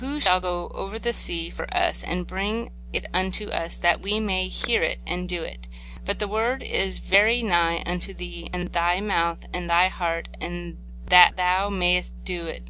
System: none